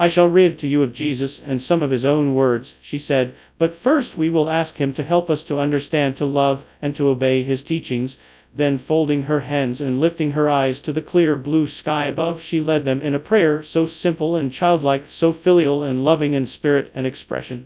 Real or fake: fake